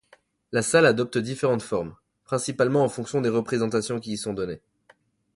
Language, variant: French, Français de métropole